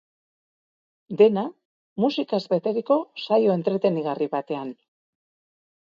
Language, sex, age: Basque, female, 40-49